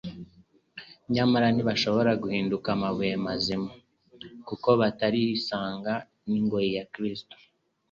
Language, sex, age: Kinyarwanda, male, 19-29